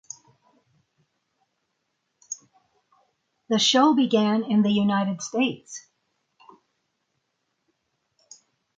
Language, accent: English, United States English